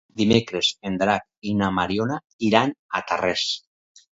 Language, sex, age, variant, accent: Catalan, male, 60-69, Valencià meridional, valencià